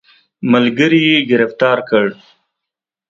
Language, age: Pashto, 30-39